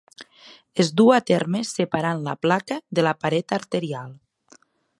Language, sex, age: Catalan, female, 19-29